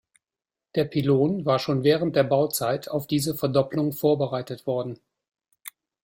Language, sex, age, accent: German, male, 50-59, Deutschland Deutsch